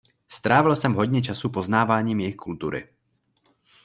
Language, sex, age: Czech, male, 19-29